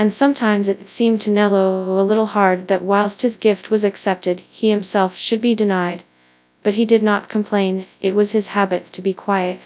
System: TTS, FastPitch